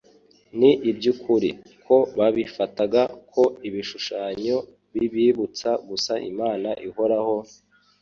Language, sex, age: Kinyarwanda, male, 19-29